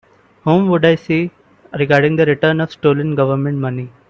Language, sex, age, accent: English, male, 19-29, India and South Asia (India, Pakistan, Sri Lanka)